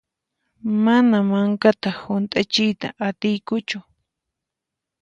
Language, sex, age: Puno Quechua, female, 19-29